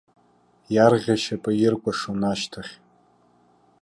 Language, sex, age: Abkhazian, male, 30-39